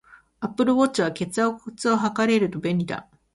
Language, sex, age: Japanese, female, 50-59